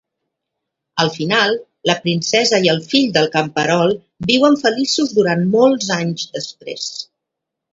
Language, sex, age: Catalan, female, 60-69